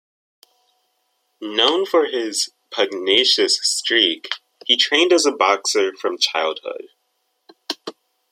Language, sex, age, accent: English, male, under 19, United States English